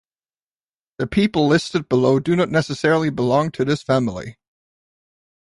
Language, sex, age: English, male, 19-29